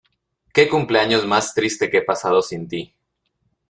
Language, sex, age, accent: Spanish, male, 19-29, México